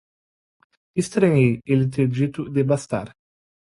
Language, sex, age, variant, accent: Portuguese, male, 19-29, Portuguese (Brasil), Gaucho